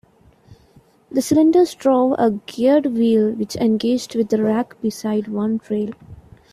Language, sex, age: English, female, 19-29